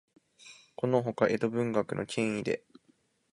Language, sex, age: Japanese, male, 19-29